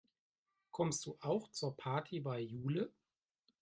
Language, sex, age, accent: German, male, 40-49, Deutschland Deutsch